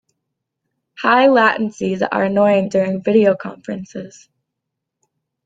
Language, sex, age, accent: English, female, 19-29, United States English